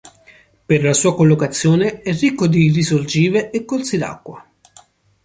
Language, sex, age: Italian, male, 19-29